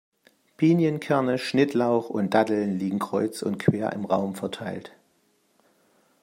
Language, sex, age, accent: German, male, 50-59, Deutschland Deutsch